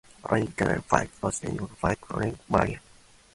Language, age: English, 19-29